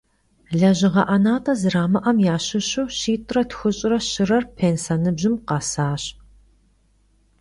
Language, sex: Kabardian, female